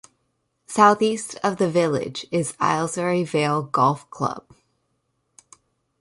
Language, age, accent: English, 30-39, United States English